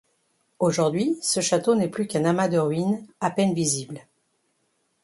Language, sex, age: French, female, 50-59